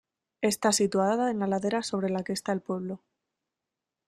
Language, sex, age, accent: Spanish, female, 19-29, España: Centro-Sur peninsular (Madrid, Toledo, Castilla-La Mancha)